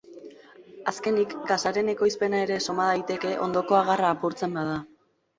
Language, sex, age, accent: Basque, female, 19-29, Mendebalekoa (Araba, Bizkaia, Gipuzkoako mendebaleko herri batzuk)